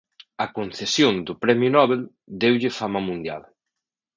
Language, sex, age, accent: Galician, male, 40-49, Central (sen gheada)